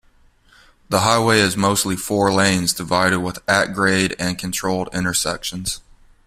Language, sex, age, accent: English, male, 19-29, United States English